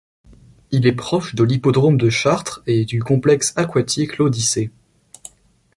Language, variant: French, Français de métropole